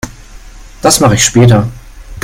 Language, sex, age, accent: German, male, 19-29, Deutschland Deutsch